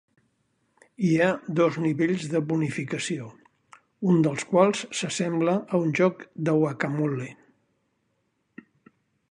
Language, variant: Catalan, Central